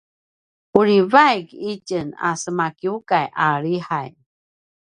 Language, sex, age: Paiwan, female, 50-59